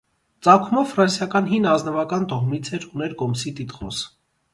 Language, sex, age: Armenian, male, 19-29